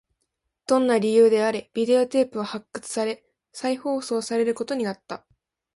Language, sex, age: Japanese, female, 19-29